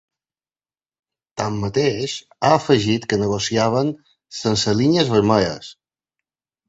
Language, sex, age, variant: Catalan, male, 40-49, Balear